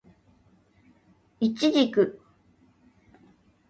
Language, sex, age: Japanese, female, 30-39